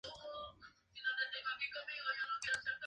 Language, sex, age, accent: Spanish, male, 19-29, México